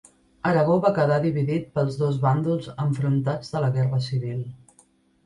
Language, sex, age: Catalan, female, 30-39